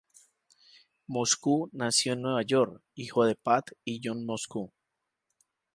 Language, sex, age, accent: Spanish, male, 30-39, Caribe: Cuba, Venezuela, Puerto Rico, República Dominicana, Panamá, Colombia caribeña, México caribeño, Costa del golfo de México